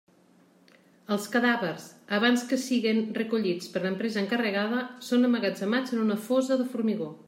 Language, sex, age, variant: Catalan, female, 40-49, Central